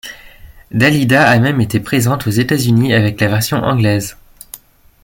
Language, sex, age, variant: French, male, 19-29, Français de métropole